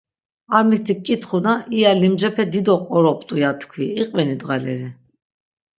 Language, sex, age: Laz, female, 60-69